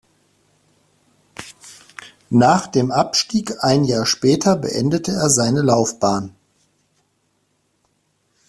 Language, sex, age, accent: German, male, 40-49, Deutschland Deutsch